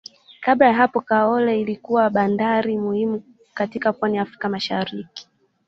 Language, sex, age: Swahili, female, 19-29